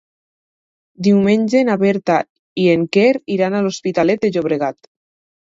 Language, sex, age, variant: Catalan, female, under 19, Alacantí